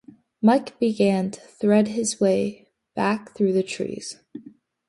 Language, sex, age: English, female, under 19